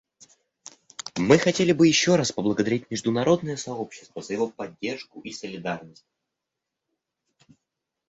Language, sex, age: Russian, male, under 19